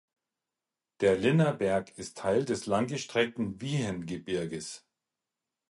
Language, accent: German, Österreichisches Deutsch